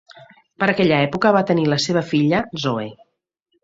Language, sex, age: Catalan, female, 50-59